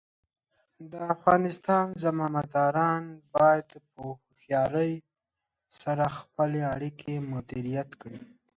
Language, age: Pashto, 19-29